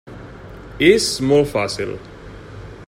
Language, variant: Catalan, Central